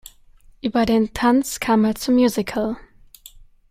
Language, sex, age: German, female, under 19